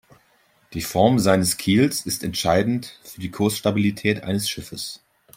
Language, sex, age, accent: German, male, 40-49, Deutschland Deutsch